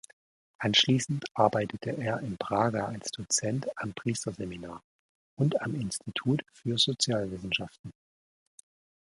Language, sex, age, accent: German, male, 30-39, Deutschland Deutsch